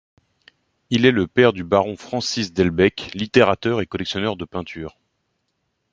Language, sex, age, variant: French, male, 30-39, Français de métropole